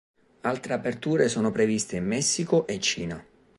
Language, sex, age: Italian, male, 30-39